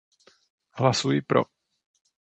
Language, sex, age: Czech, male, 30-39